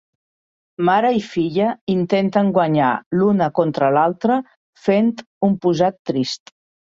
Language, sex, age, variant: Catalan, female, 50-59, Central